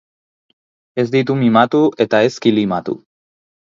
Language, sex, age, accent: Basque, male, 19-29, Erdialdekoa edo Nafarra (Gipuzkoa, Nafarroa)